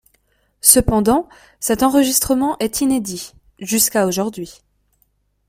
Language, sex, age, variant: French, female, 19-29, Français de métropole